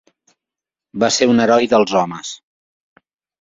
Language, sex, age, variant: Catalan, male, 50-59, Central